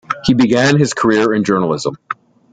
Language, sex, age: English, male, 60-69